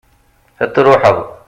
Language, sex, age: Kabyle, male, 40-49